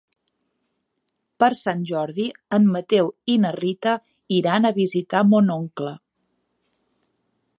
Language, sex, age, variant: Catalan, female, 40-49, Central